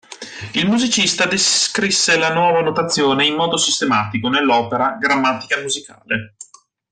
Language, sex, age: Italian, male, 19-29